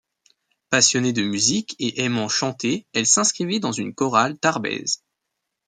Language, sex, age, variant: French, male, 19-29, Français de métropole